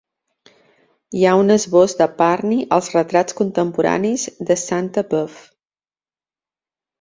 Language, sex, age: Catalan, female, 40-49